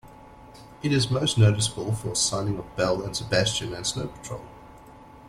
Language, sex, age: English, male, 30-39